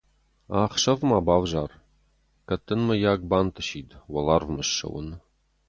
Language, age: Ossetic, 30-39